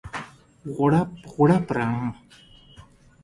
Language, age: Pashto, 30-39